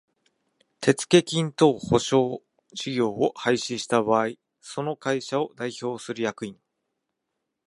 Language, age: Japanese, 40-49